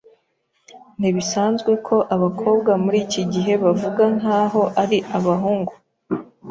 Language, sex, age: Kinyarwanda, female, 19-29